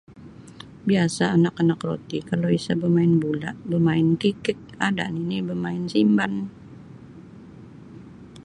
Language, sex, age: Sabah Bisaya, female, 60-69